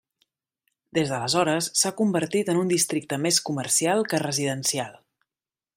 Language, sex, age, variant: Catalan, female, 30-39, Central